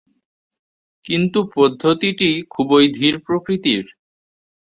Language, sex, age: Bengali, male, under 19